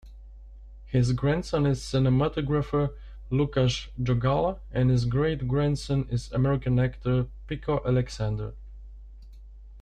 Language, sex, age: English, male, 19-29